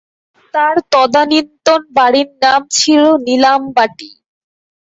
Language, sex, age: Bengali, female, 19-29